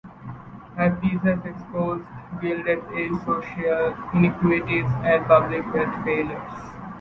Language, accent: English, United States English